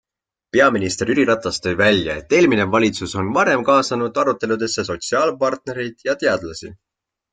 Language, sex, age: Estonian, male, 19-29